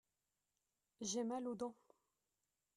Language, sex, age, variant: French, female, 30-39, Français de métropole